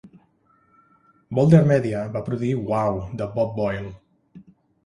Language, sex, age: Catalan, male, 40-49